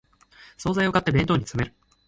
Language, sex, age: Japanese, male, 19-29